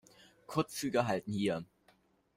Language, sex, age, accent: German, male, under 19, Deutschland Deutsch